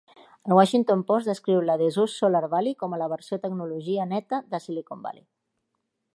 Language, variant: Catalan, Central